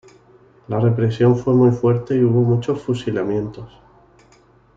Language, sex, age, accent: Spanish, male, 30-39, España: Sur peninsular (Andalucia, Extremadura, Murcia)